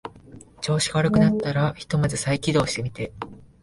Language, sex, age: Japanese, male, 19-29